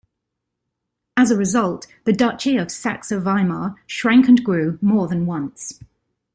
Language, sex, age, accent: English, female, 40-49, England English